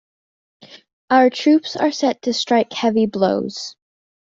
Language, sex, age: English, female, under 19